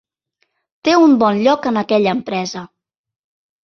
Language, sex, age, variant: Catalan, female, 40-49, Central